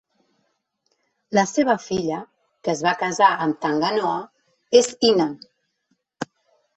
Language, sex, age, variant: Catalan, female, 40-49, Central